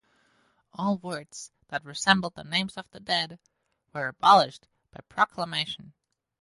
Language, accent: English, United States English